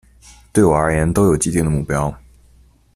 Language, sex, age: Chinese, male, under 19